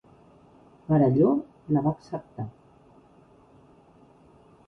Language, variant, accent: Catalan, Central, central